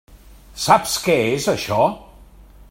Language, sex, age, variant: Catalan, male, 60-69, Central